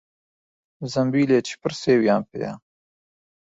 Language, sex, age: Central Kurdish, male, 30-39